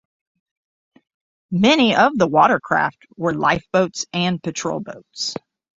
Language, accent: English, United States English